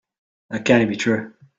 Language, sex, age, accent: English, male, 19-29, Scottish English